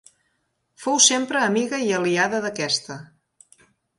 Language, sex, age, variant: Catalan, female, 40-49, Central